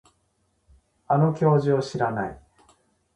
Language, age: Japanese, 40-49